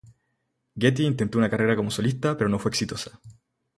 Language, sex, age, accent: Spanish, male, 19-29, Chileno: Chile, Cuyo